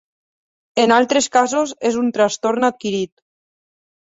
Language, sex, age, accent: Catalan, female, 30-39, valencià